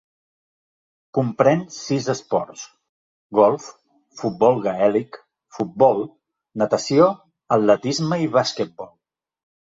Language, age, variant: Catalan, 40-49, Central